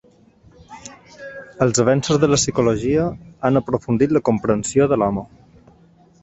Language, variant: Catalan, Balear